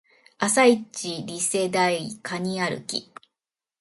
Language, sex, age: Japanese, female, 40-49